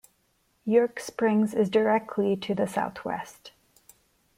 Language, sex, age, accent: English, female, 30-39, India and South Asia (India, Pakistan, Sri Lanka)